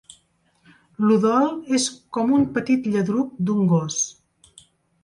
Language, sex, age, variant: Catalan, female, 50-59, Central